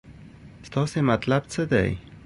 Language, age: Pashto, 19-29